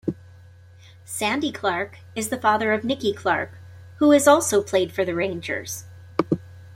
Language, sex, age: English, female, 40-49